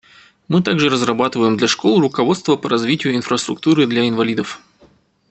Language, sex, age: Russian, male, 30-39